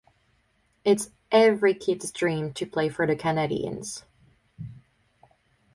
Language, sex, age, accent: English, female, 19-29, United States English